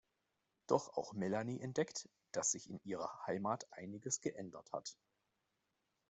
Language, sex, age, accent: German, male, 40-49, Deutschland Deutsch